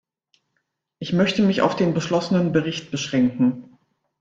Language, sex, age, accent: German, female, 50-59, Deutschland Deutsch